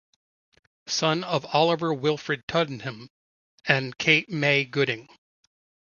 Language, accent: English, United States English